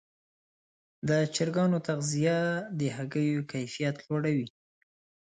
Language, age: Pashto, 30-39